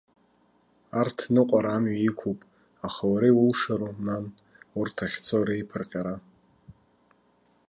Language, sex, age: Abkhazian, male, 30-39